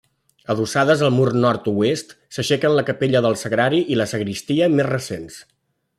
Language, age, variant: Catalan, 40-49, Central